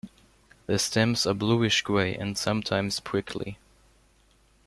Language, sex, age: English, male, under 19